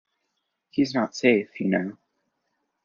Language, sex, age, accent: English, male, under 19, United States English